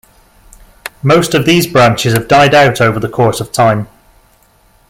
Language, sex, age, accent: English, male, 50-59, England English